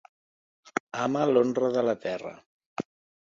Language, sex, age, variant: Catalan, male, 30-39, Central